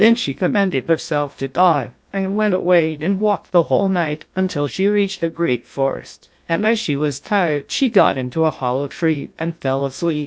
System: TTS, GlowTTS